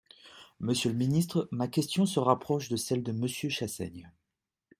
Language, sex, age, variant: French, male, 30-39, Français de métropole